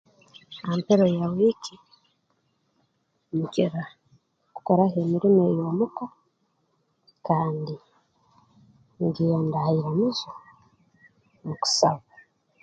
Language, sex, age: Tooro, female, 30-39